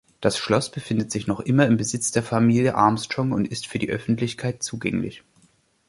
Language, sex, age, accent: German, male, 19-29, Deutschland Deutsch